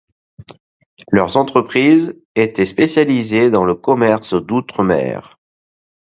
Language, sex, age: French, male, 40-49